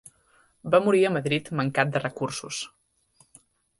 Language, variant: Catalan, Central